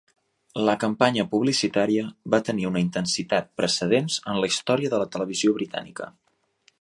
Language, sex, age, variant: Catalan, male, 19-29, Central